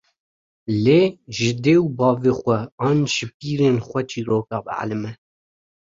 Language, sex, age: Kurdish, male, 19-29